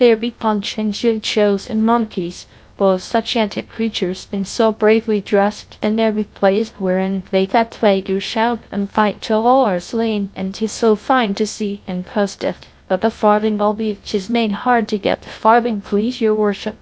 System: TTS, GlowTTS